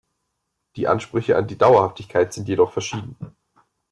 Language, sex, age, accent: German, male, 19-29, Deutschland Deutsch